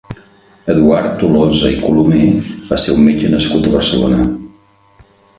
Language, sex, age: Catalan, male, 50-59